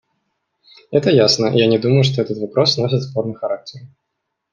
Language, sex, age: Russian, male, 19-29